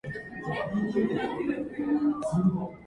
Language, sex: English, female